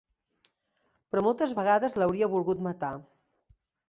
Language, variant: Catalan, Central